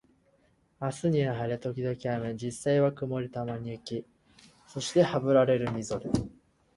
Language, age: Japanese, under 19